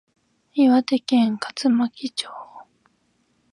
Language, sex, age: Japanese, female, 19-29